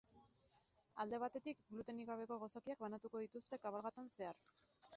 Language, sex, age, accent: Basque, female, 30-39, Mendebalekoa (Araba, Bizkaia, Gipuzkoako mendebaleko herri batzuk)